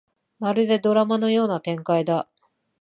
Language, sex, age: Japanese, female, 40-49